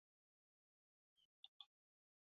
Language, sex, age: Bengali, male, under 19